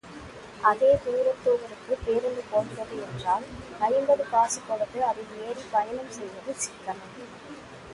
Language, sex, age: Tamil, female, 19-29